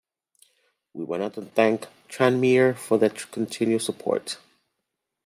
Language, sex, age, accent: English, male, 40-49, United States English